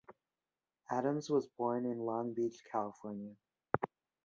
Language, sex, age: English, male, 19-29